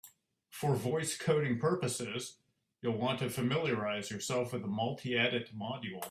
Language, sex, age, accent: English, male, 50-59, United States English